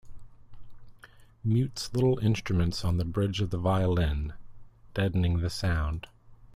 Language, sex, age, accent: English, male, 30-39, United States English